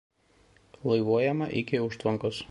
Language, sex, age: Lithuanian, male, 30-39